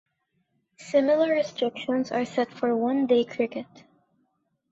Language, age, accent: English, under 19, Filipino